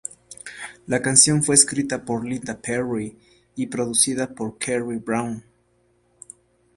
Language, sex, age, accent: Spanish, male, 19-29, México